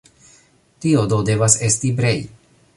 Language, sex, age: Esperanto, male, 40-49